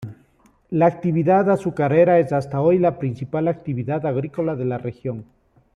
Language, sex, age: Spanish, male, 50-59